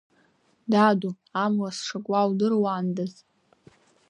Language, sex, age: Abkhazian, female, under 19